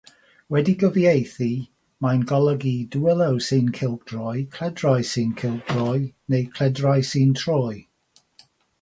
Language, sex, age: Welsh, male, 60-69